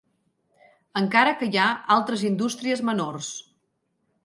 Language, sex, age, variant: Catalan, female, 40-49, Central